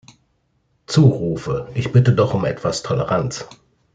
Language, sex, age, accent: German, male, 40-49, Deutschland Deutsch